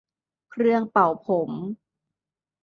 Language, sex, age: Thai, female, 19-29